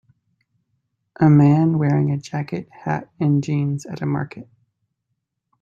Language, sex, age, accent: English, male, 30-39, United States English